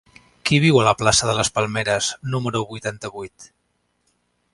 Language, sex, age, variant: Catalan, male, 19-29, Central